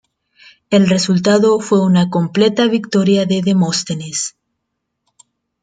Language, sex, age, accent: Spanish, female, 19-29, México